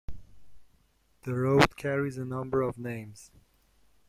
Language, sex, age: English, male, 19-29